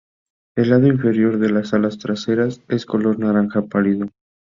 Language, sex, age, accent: Spanish, male, 19-29, México